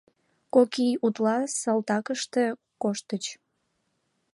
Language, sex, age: Mari, female, 19-29